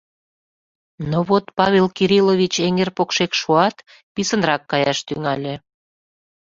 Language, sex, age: Mari, female, 40-49